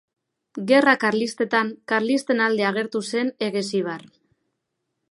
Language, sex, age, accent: Basque, female, 19-29, Mendebalekoa (Araba, Bizkaia, Gipuzkoako mendebaleko herri batzuk)